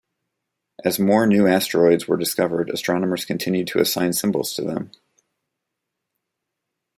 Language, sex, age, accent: English, male, 30-39, United States English